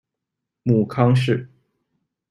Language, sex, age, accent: Chinese, male, 19-29, 出生地：吉林省